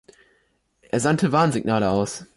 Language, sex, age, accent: German, male, under 19, Deutschland Deutsch